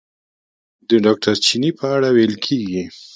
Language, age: Pashto, 50-59